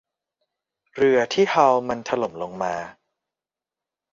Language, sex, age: Thai, male, 19-29